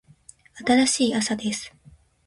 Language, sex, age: Japanese, female, 19-29